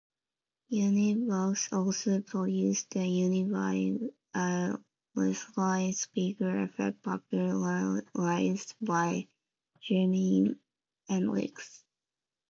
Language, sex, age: English, female, 19-29